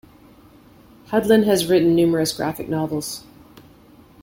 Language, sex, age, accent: English, female, 50-59, Canadian English